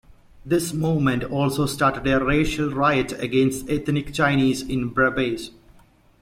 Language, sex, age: English, male, 19-29